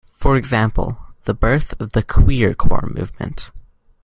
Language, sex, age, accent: English, male, under 19, United States English